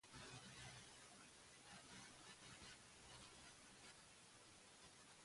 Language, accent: English, United States English